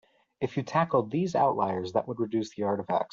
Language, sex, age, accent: English, male, under 19, United States English